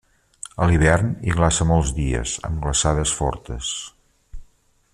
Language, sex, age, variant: Catalan, male, 50-59, Central